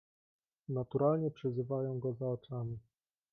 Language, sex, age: Polish, male, 19-29